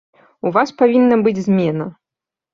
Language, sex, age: Belarusian, female, 30-39